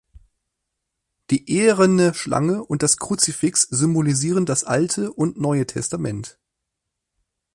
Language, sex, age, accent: German, male, 19-29, Deutschland Deutsch